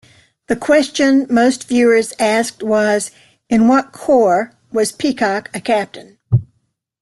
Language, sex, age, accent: English, female, 60-69, United States English